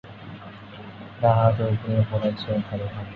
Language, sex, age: Bengali, male, under 19